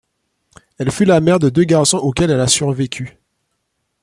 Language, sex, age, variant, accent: French, male, 30-39, Français des départements et régions d'outre-mer, Français de Guadeloupe